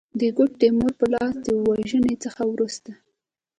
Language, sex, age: Pashto, female, 19-29